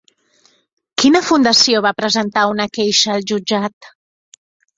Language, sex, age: Catalan, female, 30-39